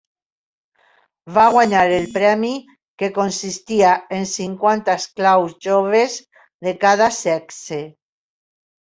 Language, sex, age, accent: Catalan, female, 60-69, valencià